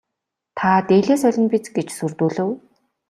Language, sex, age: Mongolian, female, 19-29